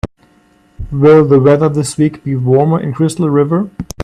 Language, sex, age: English, male, 30-39